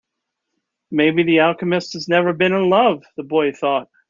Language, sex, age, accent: English, male, 30-39, United States English